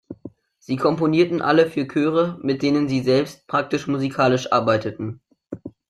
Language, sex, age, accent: German, male, under 19, Deutschland Deutsch